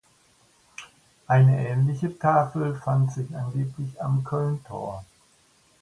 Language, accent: German, Deutschland Deutsch